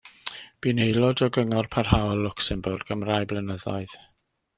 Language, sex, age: Welsh, male, 50-59